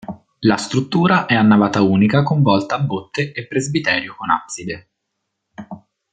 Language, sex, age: Italian, male, 19-29